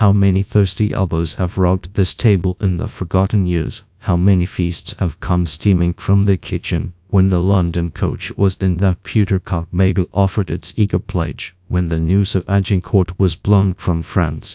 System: TTS, GradTTS